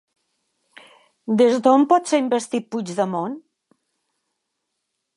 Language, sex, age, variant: Catalan, female, 70-79, Central